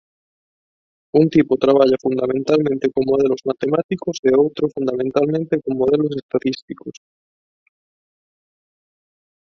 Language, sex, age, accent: Galician, male, 19-29, Neofalante